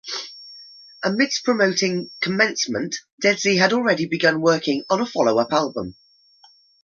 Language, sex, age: English, female, 30-39